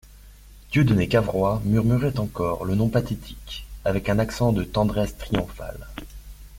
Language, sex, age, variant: French, male, 30-39, Français de métropole